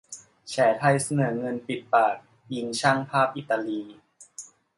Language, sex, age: Thai, male, 19-29